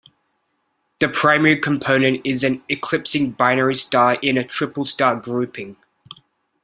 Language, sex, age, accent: English, male, 19-29, Australian English